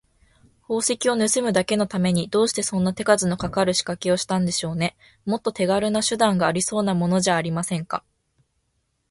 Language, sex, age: Japanese, female, 19-29